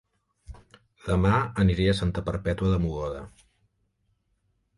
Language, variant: Catalan, Central